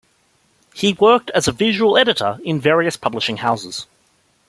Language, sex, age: English, male, 19-29